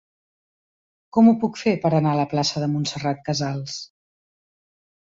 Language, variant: Catalan, Central